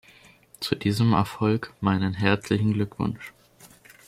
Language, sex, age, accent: German, male, under 19, Deutschland Deutsch